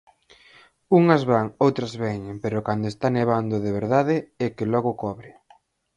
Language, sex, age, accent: Galician, male, 19-29, Central (gheada); Normativo (estándar)